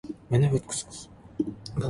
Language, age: Kazakh, 19-29